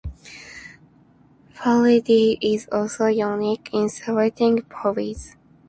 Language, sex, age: English, female, under 19